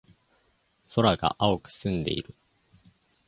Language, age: Japanese, under 19